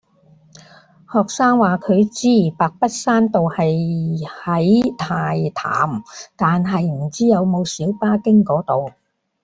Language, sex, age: Cantonese, female, 70-79